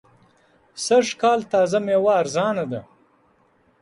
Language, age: Pashto, 50-59